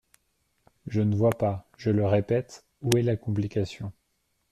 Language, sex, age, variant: French, male, 30-39, Français de métropole